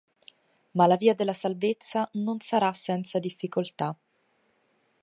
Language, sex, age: Italian, female, 19-29